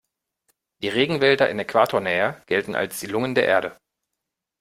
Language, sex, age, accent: German, male, 30-39, Deutschland Deutsch